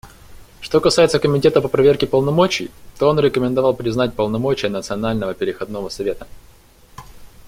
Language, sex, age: Russian, male, 19-29